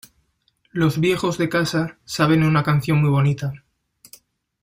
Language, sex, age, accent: Spanish, male, 19-29, España: Centro-Sur peninsular (Madrid, Toledo, Castilla-La Mancha)